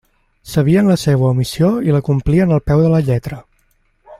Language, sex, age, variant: Catalan, male, 19-29, Central